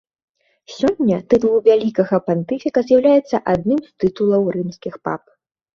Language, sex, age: Belarusian, female, 19-29